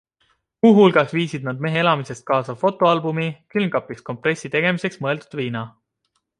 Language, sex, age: Estonian, male, 30-39